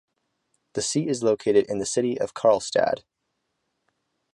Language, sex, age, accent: English, male, 19-29, United States English